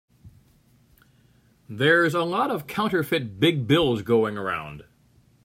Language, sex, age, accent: English, male, 60-69, United States English